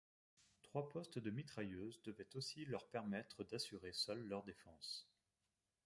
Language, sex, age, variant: French, male, 40-49, Français de métropole